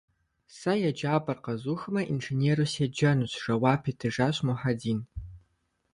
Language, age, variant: Kabardian, 19-29, Адыгэбзэ (Къэбэрдей, Кирил, Урысей)